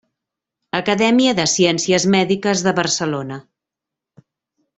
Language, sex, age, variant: Catalan, female, 40-49, Central